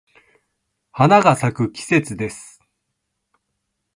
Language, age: Japanese, 50-59